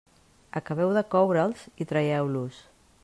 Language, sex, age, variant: Catalan, female, 40-49, Central